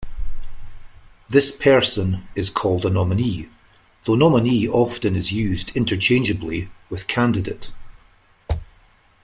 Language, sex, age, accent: English, male, 50-59, Scottish English